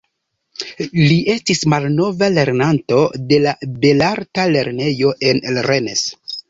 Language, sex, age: Esperanto, male, 19-29